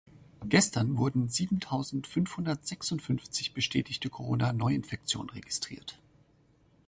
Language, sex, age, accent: German, male, 30-39, Deutschland Deutsch